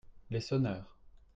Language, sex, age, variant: French, male, 30-39, Français de métropole